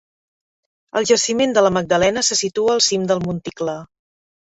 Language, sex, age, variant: Catalan, female, 40-49, Central